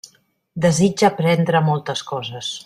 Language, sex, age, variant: Catalan, female, 30-39, Central